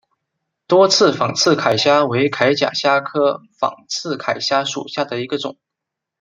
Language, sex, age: Chinese, male, 19-29